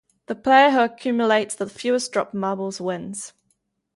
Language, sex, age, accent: English, female, 19-29, New Zealand English